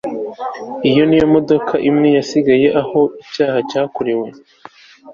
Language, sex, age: Kinyarwanda, male, 19-29